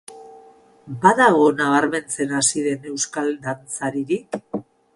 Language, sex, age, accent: Basque, female, 40-49, Mendebalekoa (Araba, Bizkaia, Gipuzkoako mendebaleko herri batzuk)